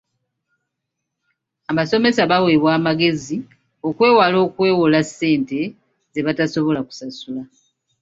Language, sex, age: Ganda, female, 19-29